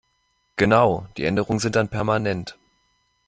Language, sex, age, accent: German, male, 40-49, Deutschland Deutsch